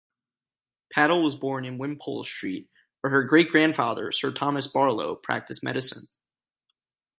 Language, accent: English, United States English